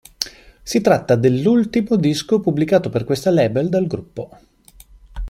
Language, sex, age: Italian, male, 50-59